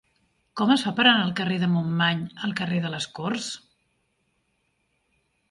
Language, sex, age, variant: Catalan, female, 40-49, Central